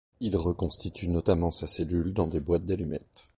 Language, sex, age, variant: French, male, 30-39, Français de métropole